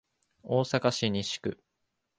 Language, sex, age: Japanese, male, 19-29